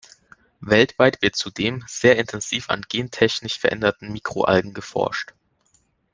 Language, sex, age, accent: German, male, under 19, Deutschland Deutsch